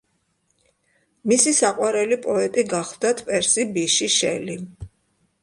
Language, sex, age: Georgian, female, 60-69